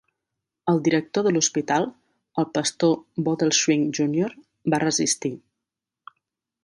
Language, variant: Catalan, Central